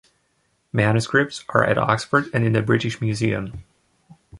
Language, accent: English, United States English